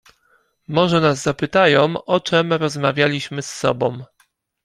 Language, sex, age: Polish, male, 30-39